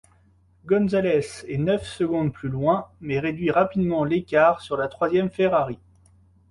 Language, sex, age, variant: French, male, 30-39, Français de métropole